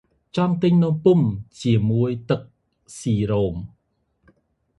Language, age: Khmer, 30-39